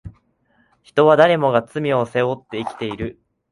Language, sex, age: Japanese, male, 19-29